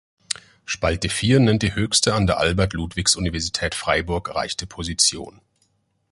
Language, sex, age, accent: German, male, 19-29, Deutschland Deutsch